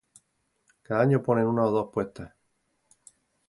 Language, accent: Spanish, España: Sur peninsular (Andalucia, Extremadura, Murcia)